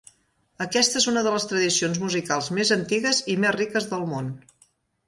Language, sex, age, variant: Catalan, female, 40-49, Central